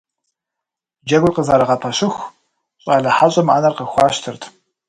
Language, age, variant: Kabardian, 30-39, Адыгэбзэ (Къэбэрдей, Кирил, псоми зэдай)